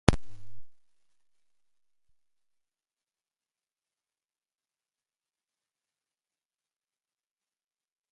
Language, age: English, 19-29